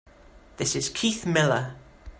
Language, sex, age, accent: English, male, 50-59, Welsh English